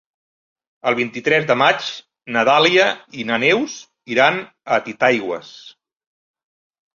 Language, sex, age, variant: Catalan, male, 40-49, Central